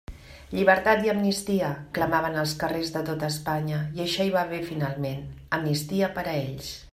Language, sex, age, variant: Catalan, female, 50-59, Central